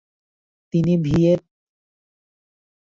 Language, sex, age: Bengali, male, 19-29